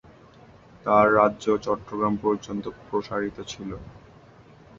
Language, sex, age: Bengali, male, 19-29